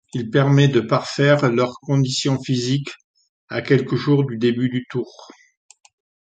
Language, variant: French, Français de métropole